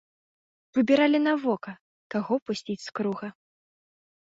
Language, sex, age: Belarusian, female, 19-29